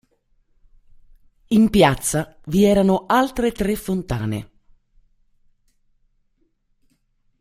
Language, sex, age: Italian, female, 40-49